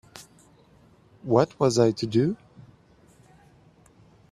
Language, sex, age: English, male, 30-39